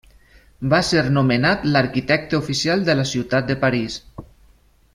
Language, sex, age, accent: Catalan, male, 30-39, valencià